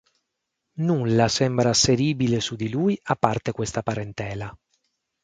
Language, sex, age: Italian, male, 40-49